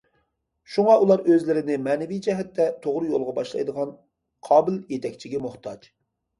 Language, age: Uyghur, 30-39